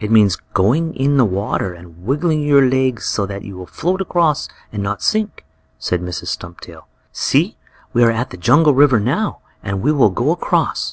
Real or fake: real